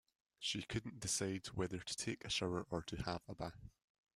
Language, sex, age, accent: English, male, 19-29, Scottish English